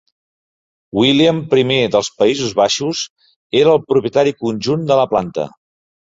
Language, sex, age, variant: Catalan, male, 40-49, Central